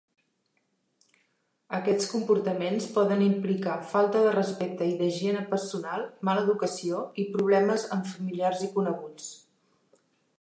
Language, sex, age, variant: Catalan, female, 60-69, Central